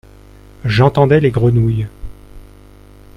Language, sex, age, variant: French, female, under 19, Français de métropole